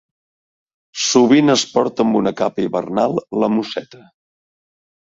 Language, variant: Catalan, Central